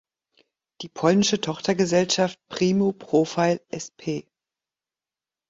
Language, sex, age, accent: German, female, 50-59, Deutschland Deutsch; Norddeutsch